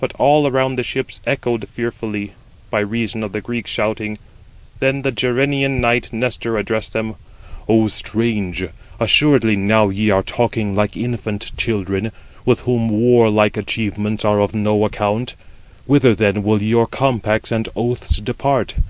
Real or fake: real